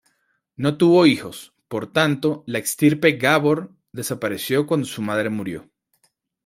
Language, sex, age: Spanish, male, 19-29